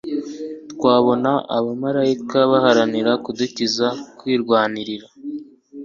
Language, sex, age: Kinyarwanda, male, 19-29